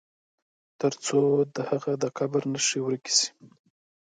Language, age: Pashto, 19-29